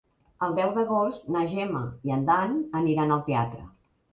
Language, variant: Catalan, Central